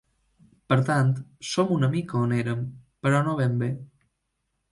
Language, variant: Catalan, Balear